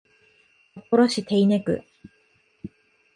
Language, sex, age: Japanese, female, 19-29